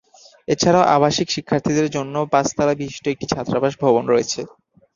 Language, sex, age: Bengali, male, under 19